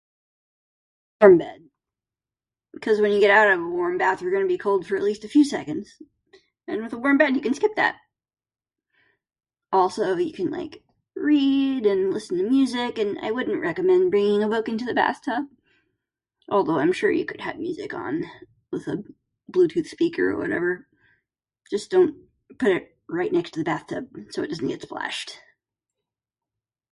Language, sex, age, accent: English, female, 30-39, United States English